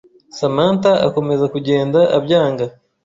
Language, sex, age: Kinyarwanda, male, 19-29